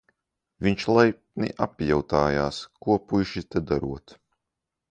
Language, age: Latvian, 19-29